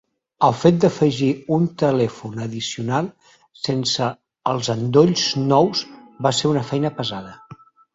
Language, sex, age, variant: Catalan, male, 50-59, Central